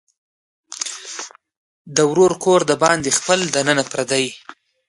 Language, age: Pashto, 19-29